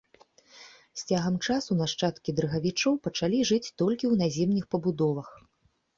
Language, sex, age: Belarusian, female, 30-39